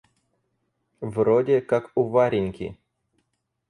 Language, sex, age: Russian, male, 19-29